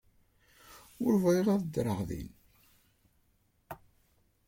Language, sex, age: Kabyle, male, 19-29